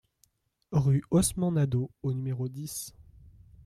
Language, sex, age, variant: French, male, under 19, Français de métropole